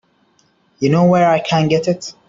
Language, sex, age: English, male, 30-39